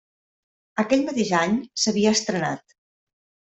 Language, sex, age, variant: Catalan, female, 50-59, Central